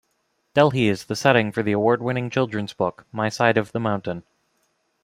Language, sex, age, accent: English, male, 19-29, United States English